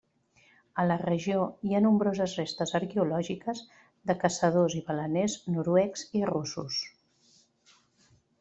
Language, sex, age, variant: Catalan, female, 40-49, Central